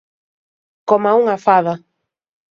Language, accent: Galician, Central (gheada)